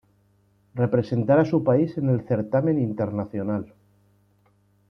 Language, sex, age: Spanish, male, 40-49